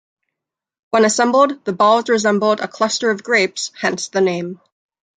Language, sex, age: English, female, 30-39